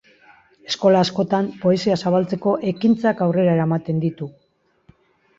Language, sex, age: Basque, female, 50-59